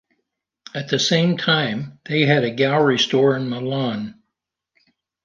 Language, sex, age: English, male, 70-79